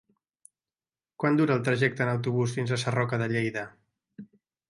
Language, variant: Catalan, Central